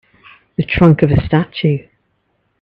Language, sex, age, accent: English, female, 50-59, England English